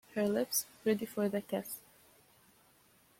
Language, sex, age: English, female, 19-29